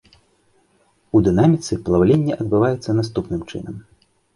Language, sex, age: Belarusian, male, 30-39